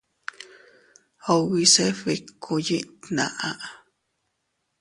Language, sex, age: Teutila Cuicatec, female, 30-39